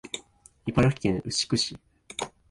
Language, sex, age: Japanese, male, 19-29